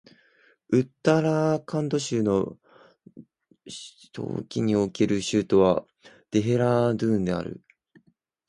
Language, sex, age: Japanese, male, under 19